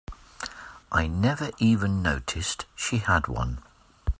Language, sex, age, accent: English, male, 50-59, England English